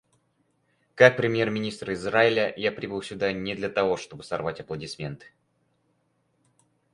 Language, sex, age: Russian, male, under 19